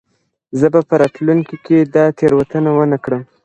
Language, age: Pashto, 30-39